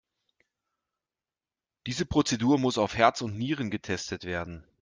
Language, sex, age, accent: German, male, 40-49, Deutschland Deutsch